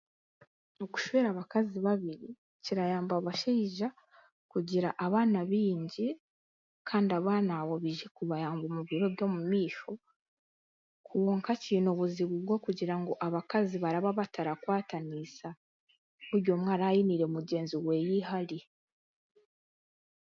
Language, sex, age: Chiga, female, 19-29